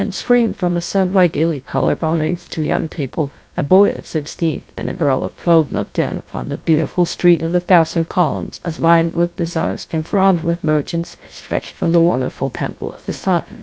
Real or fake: fake